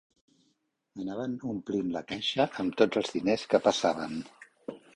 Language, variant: Catalan, Central